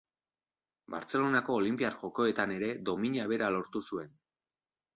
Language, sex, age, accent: Basque, male, 30-39, Mendebalekoa (Araba, Bizkaia, Gipuzkoako mendebaleko herri batzuk)